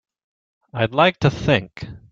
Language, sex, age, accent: English, male, 19-29, United States English